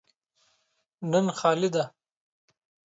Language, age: Pashto, 19-29